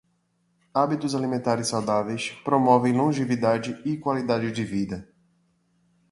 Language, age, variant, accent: Portuguese, 19-29, Portuguese (Brasil), Nordestino